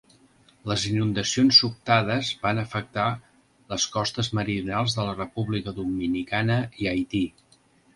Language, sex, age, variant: Catalan, male, 60-69, Central